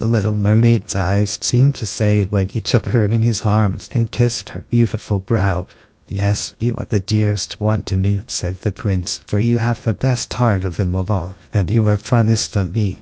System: TTS, GlowTTS